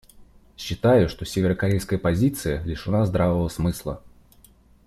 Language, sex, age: Russian, male, 19-29